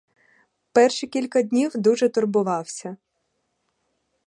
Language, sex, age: Ukrainian, female, 19-29